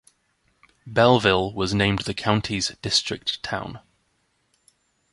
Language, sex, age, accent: English, male, 19-29, England English